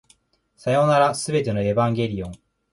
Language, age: Japanese, 19-29